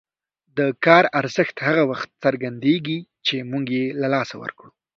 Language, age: Pashto, under 19